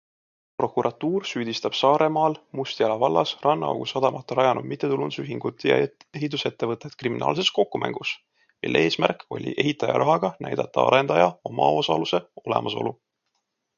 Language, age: Estonian, 19-29